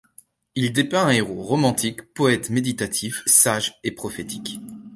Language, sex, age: French, male, 19-29